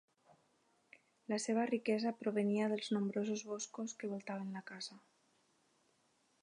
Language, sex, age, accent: Catalan, female, 30-39, valencià